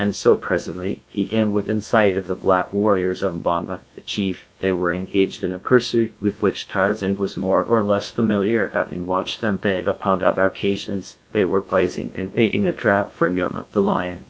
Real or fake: fake